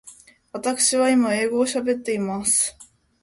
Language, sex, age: Japanese, female, under 19